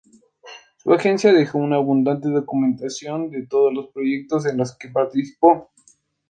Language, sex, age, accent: Spanish, male, 19-29, Andino-Pacífico: Colombia, Perú, Ecuador, oeste de Bolivia y Venezuela andina